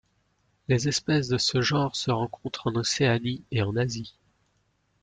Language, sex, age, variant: French, male, 19-29, Français de métropole